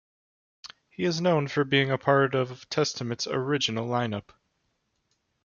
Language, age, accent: English, 19-29, United States English